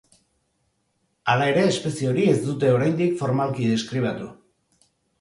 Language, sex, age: Basque, male, 40-49